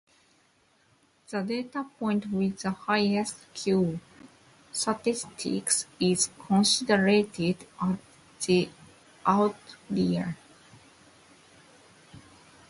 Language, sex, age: English, female, 30-39